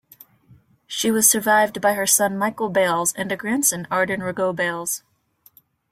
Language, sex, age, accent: English, female, under 19, United States English